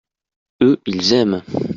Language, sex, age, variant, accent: French, male, 19-29, Français d'Europe, Français de Suisse